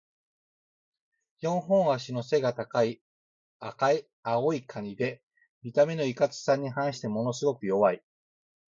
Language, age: Japanese, 50-59